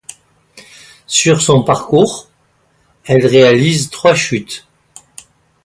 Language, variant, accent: French, Français des départements et régions d'outre-mer, Français de La Réunion